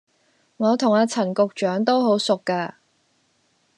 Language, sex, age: Cantonese, female, 19-29